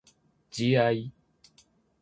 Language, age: Japanese, 19-29